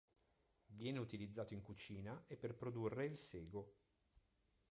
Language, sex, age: Italian, male, 40-49